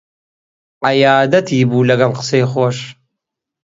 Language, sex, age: Central Kurdish, male, 19-29